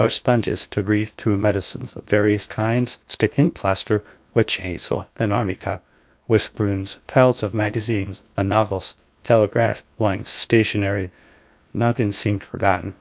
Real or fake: fake